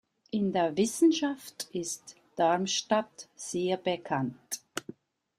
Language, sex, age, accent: German, female, 60-69, Schweizerdeutsch